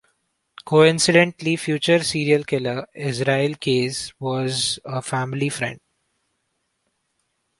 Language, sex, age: English, male, 19-29